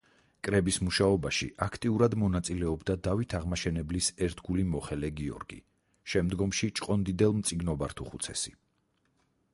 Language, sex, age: Georgian, male, 40-49